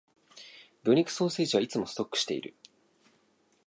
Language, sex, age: Japanese, male, 19-29